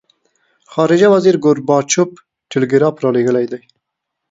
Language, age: Pashto, 19-29